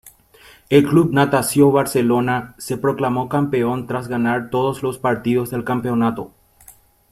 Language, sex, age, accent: Spanish, male, 30-39, Rioplatense: Argentina, Uruguay, este de Bolivia, Paraguay